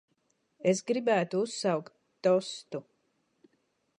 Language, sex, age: Latvian, female, 40-49